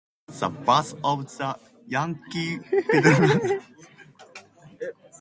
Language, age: English, under 19